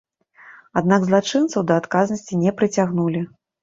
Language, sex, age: Belarusian, female, 40-49